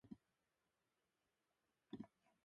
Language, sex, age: Japanese, male, 19-29